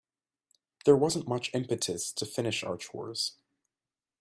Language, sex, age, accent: English, male, 19-29, Australian English